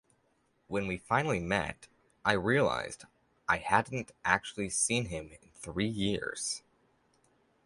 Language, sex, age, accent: English, male, under 19, United States English